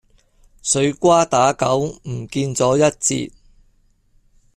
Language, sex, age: Cantonese, male, 50-59